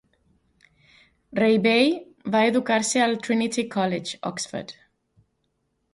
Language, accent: Catalan, valencià